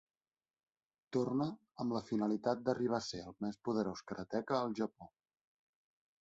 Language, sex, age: Catalan, male, 19-29